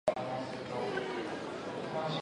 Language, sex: Japanese, female